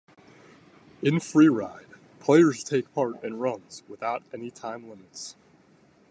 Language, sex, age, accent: English, male, 19-29, United States English